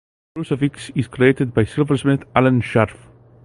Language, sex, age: English, male, 19-29